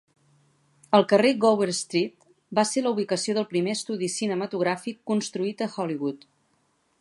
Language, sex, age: Catalan, female, 40-49